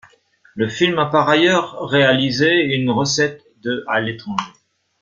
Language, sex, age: French, male, 50-59